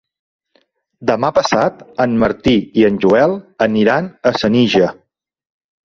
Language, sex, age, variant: Catalan, male, 40-49, Central